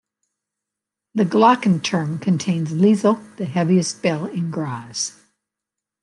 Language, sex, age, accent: English, female, 70-79, United States English